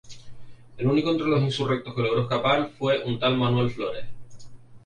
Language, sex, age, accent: Spanish, male, 19-29, España: Islas Canarias